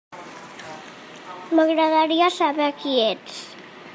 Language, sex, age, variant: Catalan, female, 30-39, Central